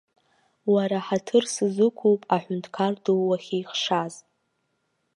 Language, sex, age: Abkhazian, female, 19-29